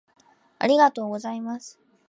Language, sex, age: Japanese, female, 19-29